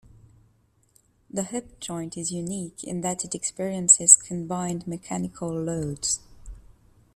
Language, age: English, 19-29